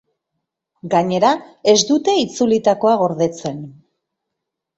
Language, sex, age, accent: Basque, female, 50-59, Mendebalekoa (Araba, Bizkaia, Gipuzkoako mendebaleko herri batzuk)